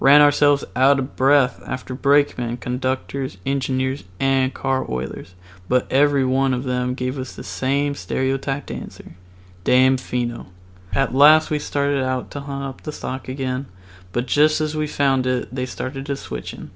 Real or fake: real